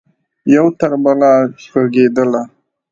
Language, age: Pashto, 19-29